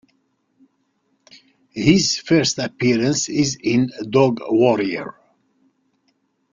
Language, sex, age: English, male, 60-69